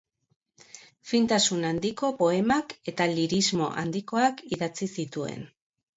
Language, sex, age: Basque, female, 40-49